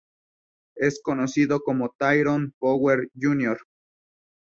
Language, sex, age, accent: Spanish, male, 19-29, México